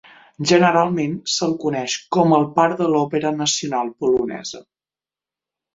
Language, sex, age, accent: Catalan, female, 19-29, central; septentrional